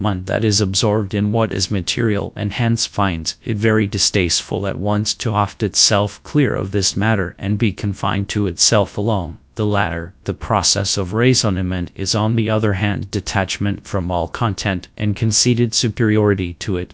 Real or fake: fake